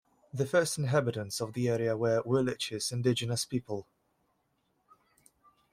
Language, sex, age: English, male, 19-29